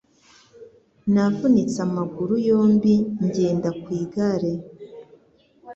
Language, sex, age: Kinyarwanda, female, 40-49